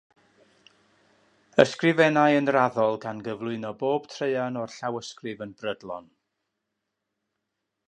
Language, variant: Welsh, North-Eastern Welsh